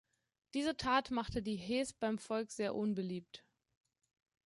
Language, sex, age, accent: German, female, 19-29, Deutschland Deutsch